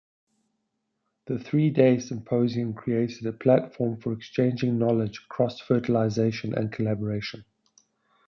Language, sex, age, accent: English, male, 40-49, Southern African (South Africa, Zimbabwe, Namibia)